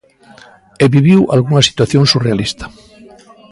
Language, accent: Galician, Oriental (común en zona oriental)